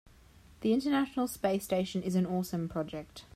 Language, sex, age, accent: English, female, 19-29, Australian English